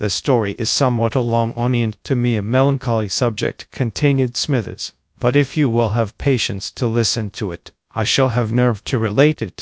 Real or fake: fake